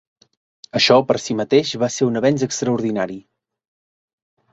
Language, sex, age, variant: Catalan, male, 19-29, Central